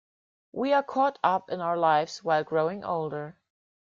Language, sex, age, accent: English, female, 40-49, United States English